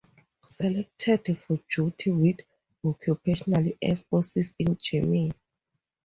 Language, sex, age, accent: English, female, 30-39, Southern African (South Africa, Zimbabwe, Namibia)